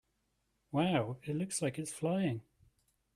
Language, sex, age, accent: English, male, 30-39, Welsh English